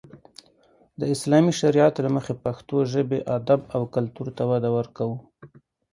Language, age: Pashto, 40-49